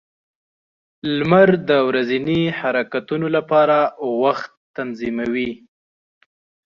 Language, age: Pashto, 19-29